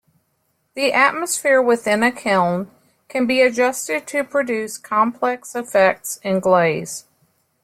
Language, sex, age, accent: English, female, 50-59, United States English